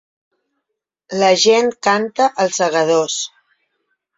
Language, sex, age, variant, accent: Catalan, female, 40-49, Balear, mallorquí; Palma